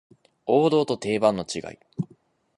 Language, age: Japanese, 19-29